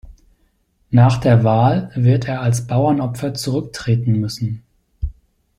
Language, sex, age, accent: German, male, 30-39, Deutschland Deutsch